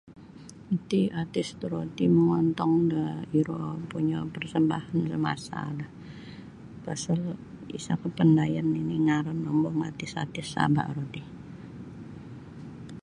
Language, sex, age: Sabah Bisaya, female, 60-69